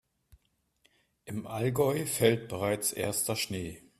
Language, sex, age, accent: German, male, 40-49, Deutschland Deutsch